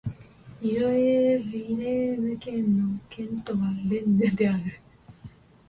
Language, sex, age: Japanese, male, 19-29